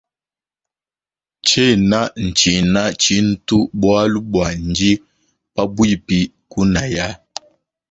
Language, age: Luba-Lulua, 19-29